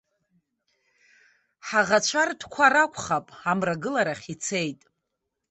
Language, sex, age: Abkhazian, female, 30-39